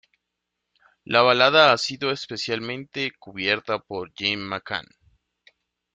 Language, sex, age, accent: Spanish, male, 30-39, Caribe: Cuba, Venezuela, Puerto Rico, República Dominicana, Panamá, Colombia caribeña, México caribeño, Costa del golfo de México